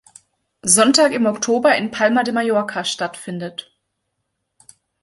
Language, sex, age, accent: German, female, 19-29, Deutschland Deutsch